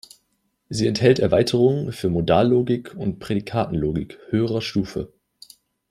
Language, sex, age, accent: German, male, 19-29, Deutschland Deutsch